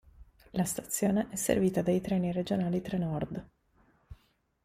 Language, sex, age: Italian, female, 30-39